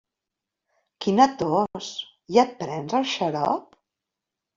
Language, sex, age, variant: Catalan, female, 50-59, Central